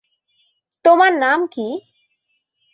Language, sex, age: Bengali, female, 19-29